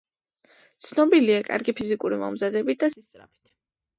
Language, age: Georgian, under 19